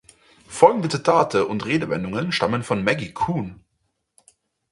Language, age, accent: German, 19-29, Österreichisches Deutsch